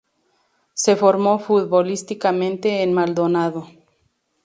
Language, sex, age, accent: Spanish, female, 30-39, México